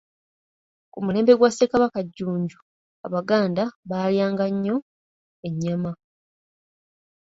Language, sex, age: Ganda, female, 19-29